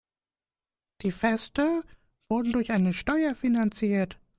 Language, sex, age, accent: German, male, 19-29, Deutschland Deutsch